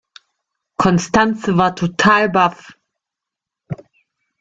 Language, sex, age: German, female, 30-39